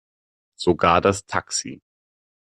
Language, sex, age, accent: German, male, 19-29, Deutschland Deutsch